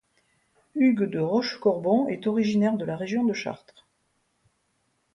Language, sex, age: French, female, 50-59